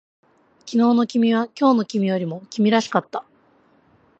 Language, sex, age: Japanese, female, under 19